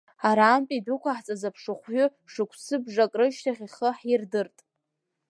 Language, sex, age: Abkhazian, female, under 19